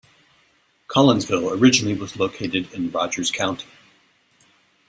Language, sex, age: English, male, 40-49